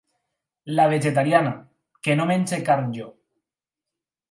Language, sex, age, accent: Catalan, male, 19-29, valencià